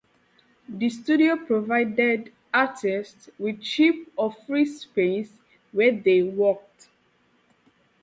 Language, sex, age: English, female, 19-29